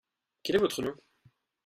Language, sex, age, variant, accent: French, male, 19-29, Français d'Europe, Français de Belgique